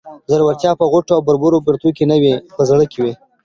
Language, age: Pashto, 19-29